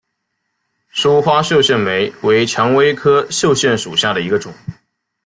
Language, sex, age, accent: Chinese, male, 19-29, 出生地：浙江省